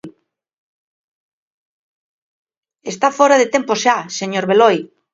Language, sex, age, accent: Galician, female, 60-69, Normativo (estándar)